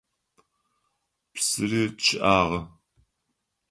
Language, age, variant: Adyghe, 50-59, Адыгабзэ (Кирил, пстэумэ зэдыряе)